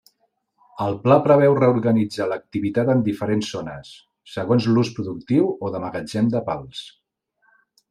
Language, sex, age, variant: Catalan, male, 40-49, Central